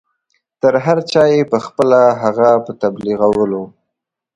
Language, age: Pashto, 19-29